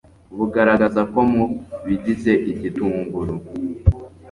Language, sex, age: Kinyarwanda, male, under 19